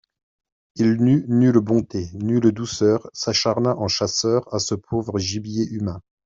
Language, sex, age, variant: French, male, 40-49, Français de métropole